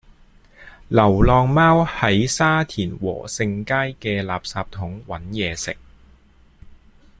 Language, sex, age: Cantonese, male, 40-49